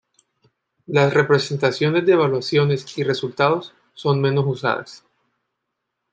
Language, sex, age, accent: Spanish, male, 30-39, Caribe: Cuba, Venezuela, Puerto Rico, República Dominicana, Panamá, Colombia caribeña, México caribeño, Costa del golfo de México